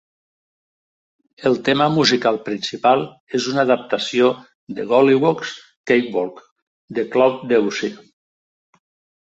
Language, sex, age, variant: Catalan, male, 50-59, Nord-Occidental